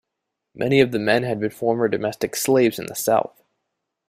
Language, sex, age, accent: English, male, 19-29, United States English